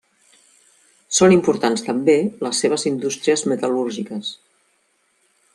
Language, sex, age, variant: Catalan, female, 50-59, Central